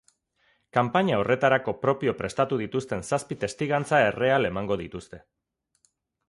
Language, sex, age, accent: Basque, male, 40-49, Mendebalekoa (Araba, Bizkaia, Gipuzkoako mendebaleko herri batzuk)